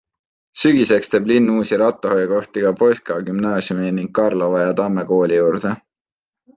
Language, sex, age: Estonian, male, 19-29